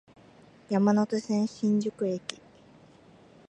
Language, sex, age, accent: Japanese, female, 19-29, 標準語